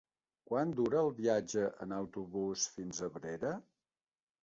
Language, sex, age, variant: Catalan, male, 50-59, Central